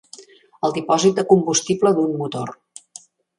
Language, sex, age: Catalan, female, 60-69